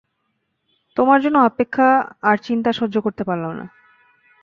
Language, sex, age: Bengali, female, 19-29